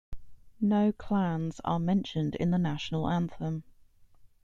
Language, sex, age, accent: English, female, 19-29, England English